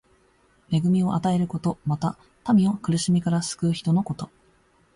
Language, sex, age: Japanese, female, 19-29